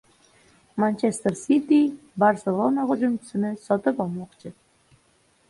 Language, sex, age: Uzbek, male, under 19